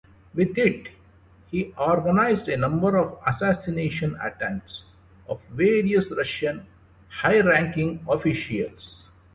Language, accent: English, India and South Asia (India, Pakistan, Sri Lanka)